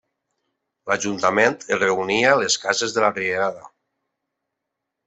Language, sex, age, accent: Catalan, male, 50-59, valencià